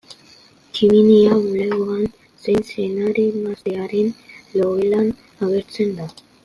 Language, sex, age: Basque, male, under 19